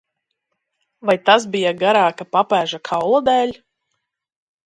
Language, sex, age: Latvian, female, 19-29